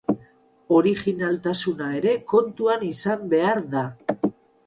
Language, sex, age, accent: Basque, female, 40-49, Mendebalekoa (Araba, Bizkaia, Gipuzkoako mendebaleko herri batzuk)